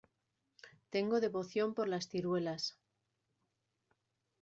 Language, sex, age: Spanish, female, 40-49